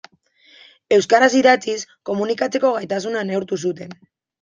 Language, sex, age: Basque, female, 19-29